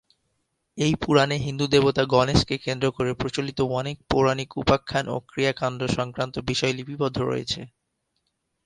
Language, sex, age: Bengali, male, 19-29